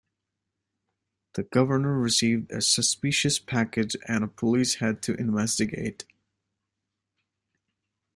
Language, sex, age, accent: English, male, 19-29, United States English